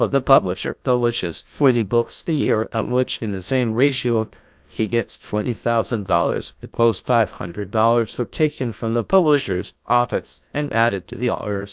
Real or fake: fake